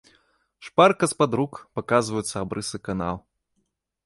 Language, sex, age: Belarusian, male, 30-39